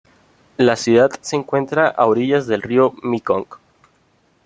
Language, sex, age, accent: Spanish, male, 19-29, México